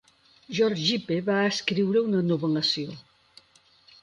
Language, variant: Catalan, Central